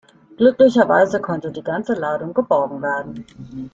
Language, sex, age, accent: German, female, 50-59, Deutschland Deutsch